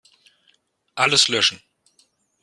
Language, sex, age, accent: German, male, 50-59, Deutschland Deutsch